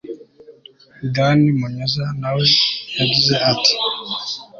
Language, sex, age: Kinyarwanda, male, 19-29